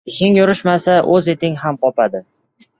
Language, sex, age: Uzbek, male, 19-29